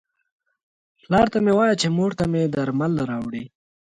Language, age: Pashto, 19-29